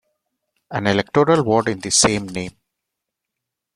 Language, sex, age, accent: English, male, 30-39, India and South Asia (India, Pakistan, Sri Lanka)